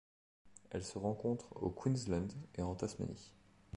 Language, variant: French, Français de métropole